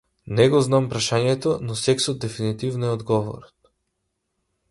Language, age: Macedonian, 19-29